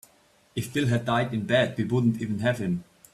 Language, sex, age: English, male, 30-39